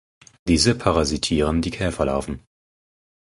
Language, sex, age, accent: German, male, 19-29, Deutschland Deutsch